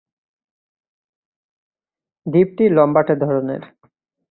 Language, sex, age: Bengali, male, 19-29